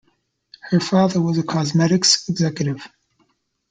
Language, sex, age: English, male, 40-49